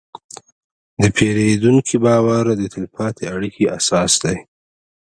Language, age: Pashto, 19-29